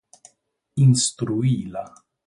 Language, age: Portuguese, 40-49